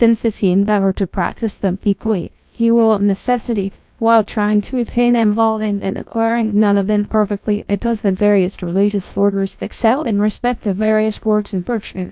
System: TTS, GlowTTS